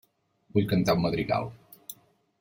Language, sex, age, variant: Catalan, male, 50-59, Central